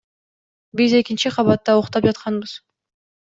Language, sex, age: Kyrgyz, female, 19-29